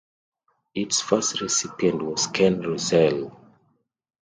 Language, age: English, 30-39